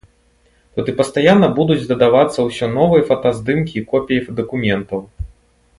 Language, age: Belarusian, 19-29